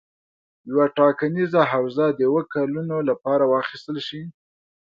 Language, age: Pashto, 19-29